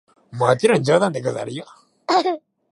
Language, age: Japanese, 30-39